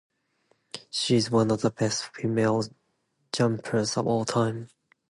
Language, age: English, 19-29